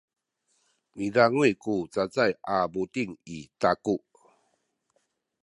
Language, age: Sakizaya, 60-69